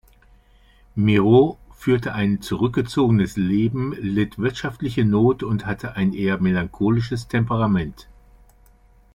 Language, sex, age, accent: German, male, 60-69, Deutschland Deutsch